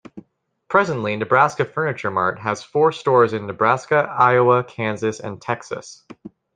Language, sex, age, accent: English, female, 19-29, United States English